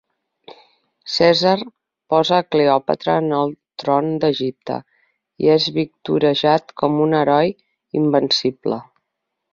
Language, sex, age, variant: Catalan, female, 40-49, Central